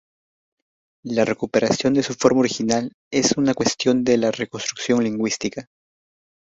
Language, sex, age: Spanish, male, under 19